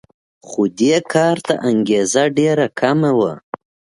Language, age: Pashto, 19-29